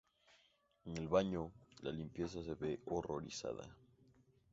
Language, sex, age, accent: Spanish, male, 19-29, México